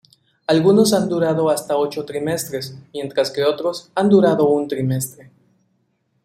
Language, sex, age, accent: Spanish, male, 19-29, México